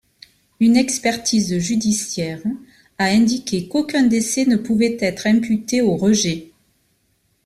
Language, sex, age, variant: French, female, 50-59, Français de métropole